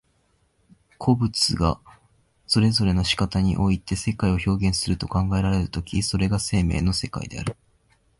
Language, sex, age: Japanese, male, 19-29